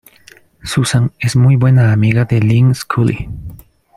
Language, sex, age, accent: Spanish, male, 30-39, Andino-Pacífico: Colombia, Perú, Ecuador, oeste de Bolivia y Venezuela andina